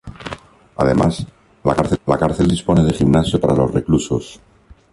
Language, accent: Spanish, España: Centro-Sur peninsular (Madrid, Toledo, Castilla-La Mancha)